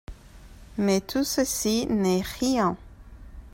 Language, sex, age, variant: French, female, 30-39, Français d'Europe